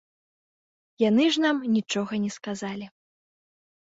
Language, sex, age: Belarusian, female, 19-29